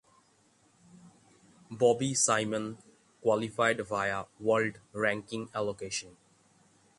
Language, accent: English, India and South Asia (India, Pakistan, Sri Lanka)